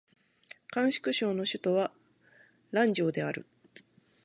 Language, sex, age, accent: Japanese, female, 19-29, 東京